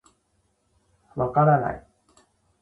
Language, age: Japanese, 40-49